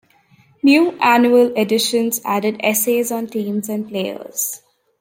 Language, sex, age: English, female, under 19